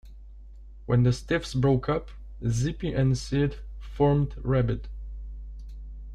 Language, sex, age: English, male, 19-29